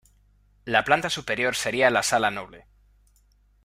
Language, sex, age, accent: Spanish, male, 30-39, España: Centro-Sur peninsular (Madrid, Toledo, Castilla-La Mancha)